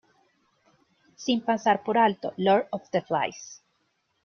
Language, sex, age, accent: Spanish, female, 19-29, Andino-Pacífico: Colombia, Perú, Ecuador, oeste de Bolivia y Venezuela andina